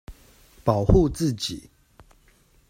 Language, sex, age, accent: Chinese, male, 30-39, 出生地：桃園市